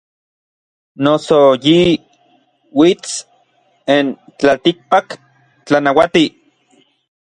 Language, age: Orizaba Nahuatl, 30-39